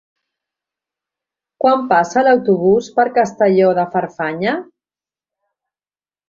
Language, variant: Catalan, Central